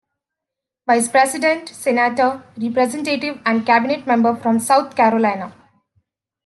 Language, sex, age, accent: English, female, 19-29, United States English